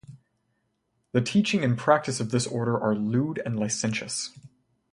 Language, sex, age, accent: English, male, 19-29, United States English